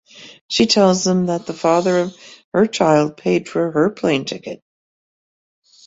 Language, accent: English, United States English